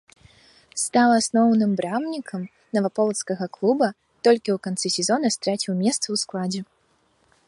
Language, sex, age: Belarusian, female, 19-29